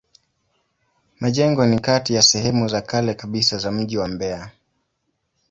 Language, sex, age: Swahili, male, 19-29